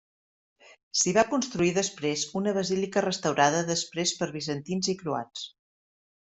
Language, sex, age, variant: Catalan, female, 40-49, Central